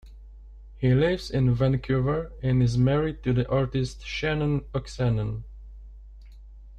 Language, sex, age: English, male, 19-29